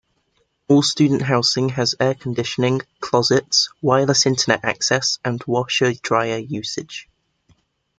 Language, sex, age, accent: English, male, under 19, England English